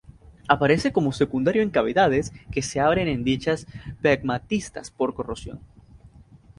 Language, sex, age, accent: Spanish, male, 19-29, América central